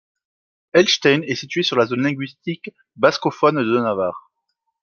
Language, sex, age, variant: French, male, 30-39, Français de métropole